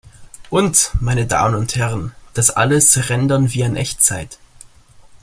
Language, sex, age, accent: German, male, under 19, Deutschland Deutsch